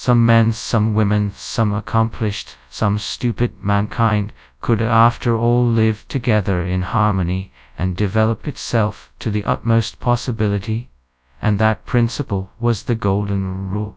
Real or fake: fake